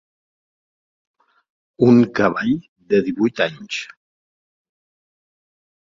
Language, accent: Catalan, central; nord-occidental